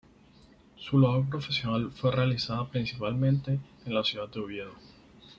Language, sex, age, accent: Spanish, male, 19-29, Caribe: Cuba, Venezuela, Puerto Rico, República Dominicana, Panamá, Colombia caribeña, México caribeño, Costa del golfo de México